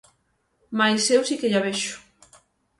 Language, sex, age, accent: Galician, female, 19-29, Oriental (común en zona oriental); Normativo (estándar)